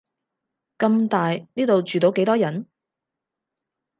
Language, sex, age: Cantonese, female, 30-39